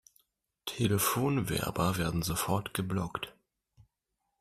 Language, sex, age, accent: German, male, under 19, Deutschland Deutsch